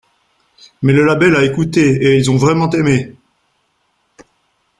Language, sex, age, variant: French, male, 40-49, Français de métropole